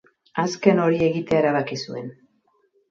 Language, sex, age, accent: Basque, female, 60-69, Erdialdekoa edo Nafarra (Gipuzkoa, Nafarroa)